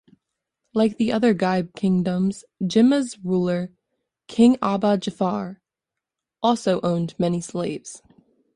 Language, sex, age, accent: English, female, under 19, United States English